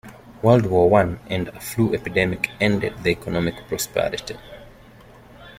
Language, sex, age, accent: English, male, 19-29, United States English